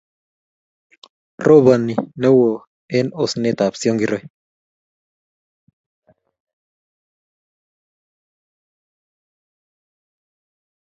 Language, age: Kalenjin, 19-29